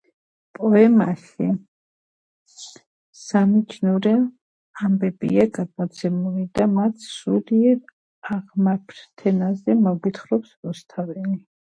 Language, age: Georgian, 40-49